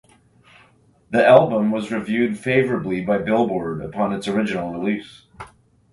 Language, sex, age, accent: English, male, 40-49, Canadian English